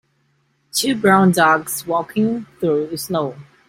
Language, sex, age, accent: English, female, 19-29, Canadian English